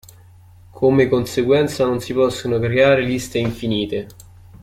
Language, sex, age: Italian, male, 19-29